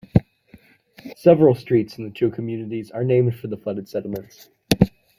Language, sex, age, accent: English, male, 19-29, United States English